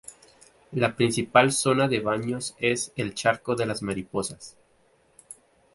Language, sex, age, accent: Spanish, male, 19-29, América central